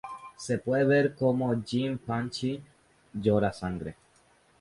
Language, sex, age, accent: Spanish, male, under 19, América central